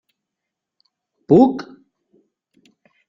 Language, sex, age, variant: Catalan, male, 60-69, Central